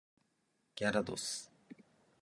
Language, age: Japanese, 19-29